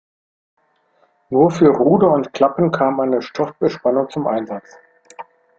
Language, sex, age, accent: German, male, 50-59, Deutschland Deutsch